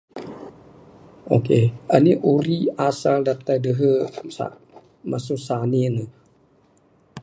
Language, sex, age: Bukar-Sadung Bidayuh, male, 60-69